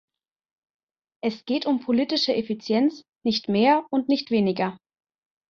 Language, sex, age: German, female, 30-39